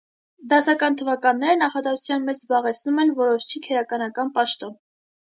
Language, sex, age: Armenian, female, 19-29